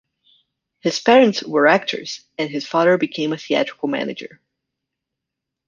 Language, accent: English, United States English